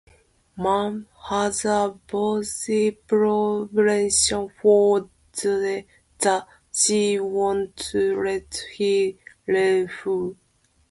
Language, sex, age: English, female, 30-39